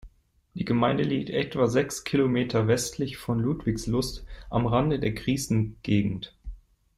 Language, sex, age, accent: German, male, 19-29, Deutschland Deutsch